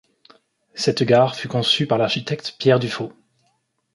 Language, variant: French, Français de métropole